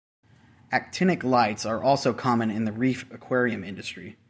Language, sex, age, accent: English, male, 30-39, United States English